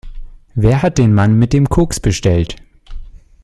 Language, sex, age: German, male, 19-29